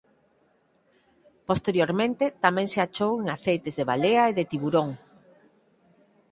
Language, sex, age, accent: Galician, female, 50-59, Normativo (estándar)